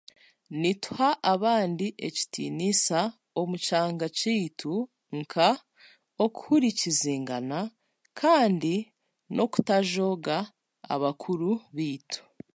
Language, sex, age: Chiga, female, 30-39